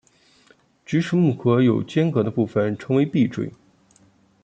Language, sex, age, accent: Chinese, male, 30-39, 出生地：黑龙江省